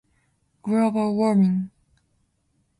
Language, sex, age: Japanese, female, 19-29